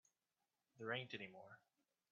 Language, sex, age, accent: English, male, 19-29, United States English